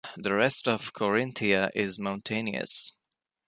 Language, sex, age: English, male, 19-29